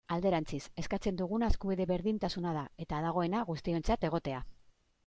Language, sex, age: Basque, female, 40-49